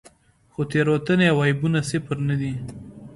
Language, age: Pashto, 19-29